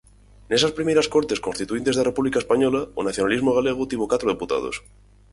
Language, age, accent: Galician, 19-29, Central (gheada)